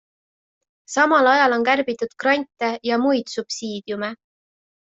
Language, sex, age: Estonian, female, 19-29